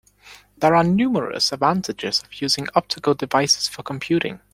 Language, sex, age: English, male, 19-29